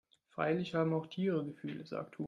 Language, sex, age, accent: German, male, 19-29, Deutschland Deutsch